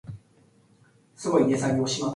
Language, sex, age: English, female, 19-29